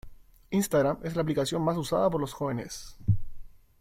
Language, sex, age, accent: Spanish, male, 19-29, Chileno: Chile, Cuyo